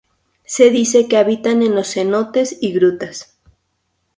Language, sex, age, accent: Spanish, female, 19-29, México